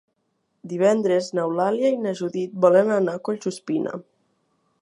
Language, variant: Catalan, Nord-Occidental